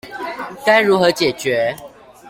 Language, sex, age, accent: Chinese, female, 19-29, 出生地：宜蘭縣